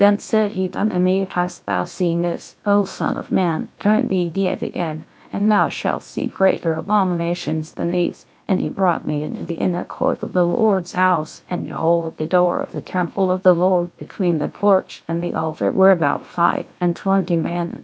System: TTS, GlowTTS